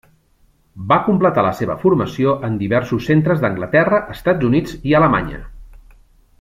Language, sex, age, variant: Catalan, male, 40-49, Central